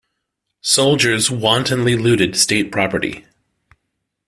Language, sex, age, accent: English, male, 50-59, United States English